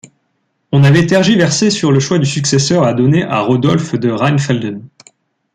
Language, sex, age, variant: French, male, 19-29, Français de métropole